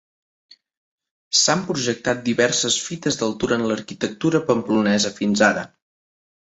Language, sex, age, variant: Catalan, male, under 19, Septentrional